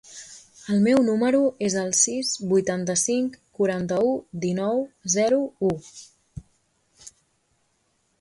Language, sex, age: Catalan, female, 19-29